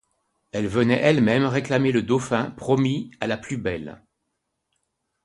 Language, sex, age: French, male, 60-69